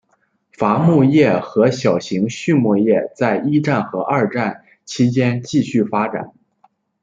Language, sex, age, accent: Chinese, male, under 19, 出生地：黑龙江省